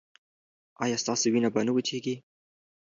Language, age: Pashto, 19-29